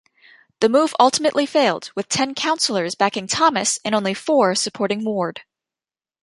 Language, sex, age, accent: English, female, 19-29, United States English